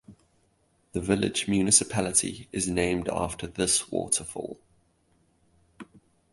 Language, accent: English, Southern African (South Africa, Zimbabwe, Namibia)